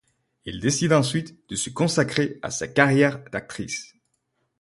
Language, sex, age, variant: French, male, 19-29, Français de métropole